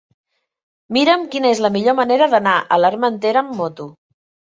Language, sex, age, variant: Catalan, female, 40-49, Central